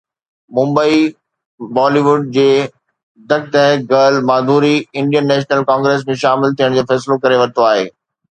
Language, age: Sindhi, 40-49